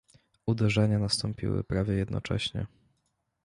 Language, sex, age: Polish, male, 19-29